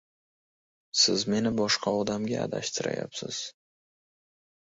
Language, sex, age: Uzbek, male, 19-29